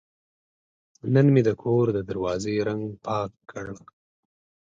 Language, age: Pashto, 30-39